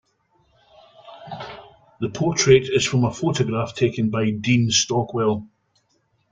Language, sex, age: English, male, 50-59